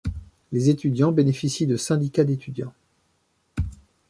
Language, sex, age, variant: French, male, 40-49, Français de métropole